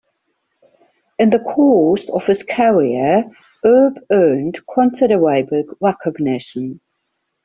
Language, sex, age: English, female, 40-49